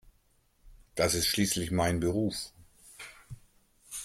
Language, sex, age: German, male, 50-59